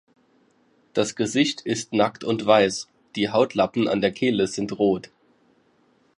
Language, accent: German, Deutschland Deutsch